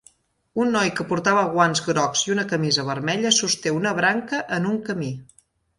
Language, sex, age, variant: Catalan, female, 40-49, Central